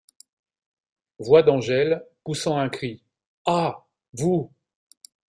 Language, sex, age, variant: French, male, 50-59, Français de métropole